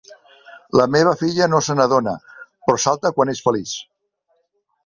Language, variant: Catalan, Central